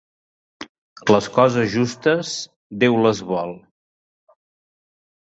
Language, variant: Catalan, Central